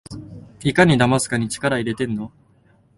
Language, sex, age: Japanese, male, 19-29